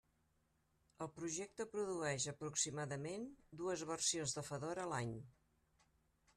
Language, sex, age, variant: Catalan, female, 60-69, Central